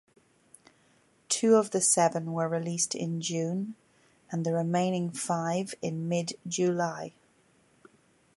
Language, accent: English, Irish English